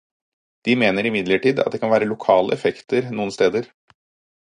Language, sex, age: Norwegian Bokmål, male, 30-39